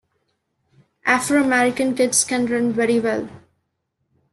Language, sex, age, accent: English, female, 19-29, India and South Asia (India, Pakistan, Sri Lanka)